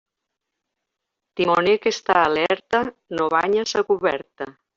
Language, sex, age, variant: Catalan, female, 60-69, Balear